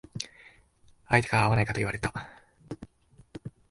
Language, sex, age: Japanese, male, under 19